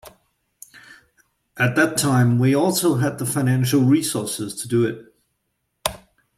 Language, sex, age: English, male, 40-49